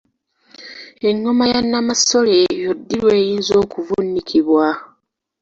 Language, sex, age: Ganda, female, 19-29